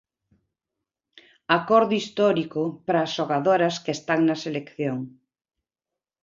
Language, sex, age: Galician, female, 60-69